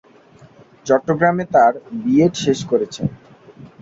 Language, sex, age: Bengali, male, 19-29